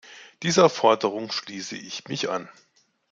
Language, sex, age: German, male, 50-59